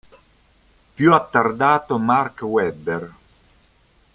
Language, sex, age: Italian, male, 50-59